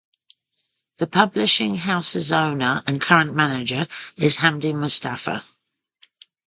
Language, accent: English, England English